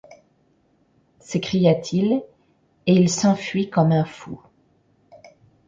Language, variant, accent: French, Français de métropole, Parisien